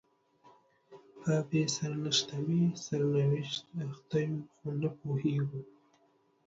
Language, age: Pashto, 19-29